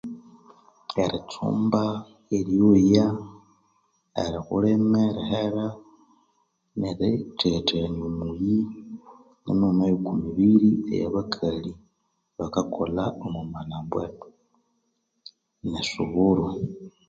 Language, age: Konzo, 19-29